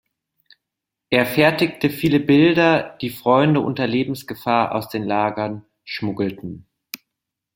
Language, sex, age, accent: German, male, 19-29, Deutschland Deutsch